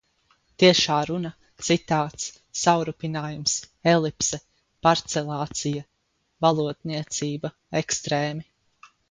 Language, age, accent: Latvian, under 19, Vidzemes